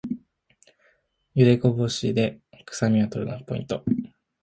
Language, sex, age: Japanese, male, under 19